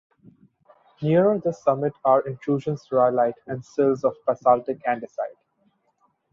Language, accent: English, India and South Asia (India, Pakistan, Sri Lanka)